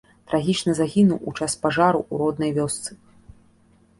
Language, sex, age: Belarusian, female, 30-39